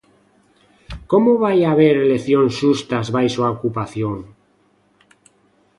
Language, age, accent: Galician, 40-49, Normativo (estándar)